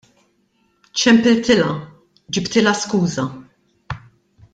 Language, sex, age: Maltese, female, 50-59